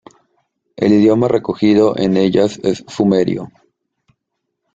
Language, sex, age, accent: Spanish, male, 30-39, México